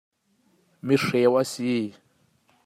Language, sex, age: Hakha Chin, male, 30-39